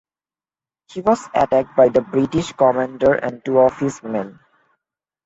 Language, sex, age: English, male, 19-29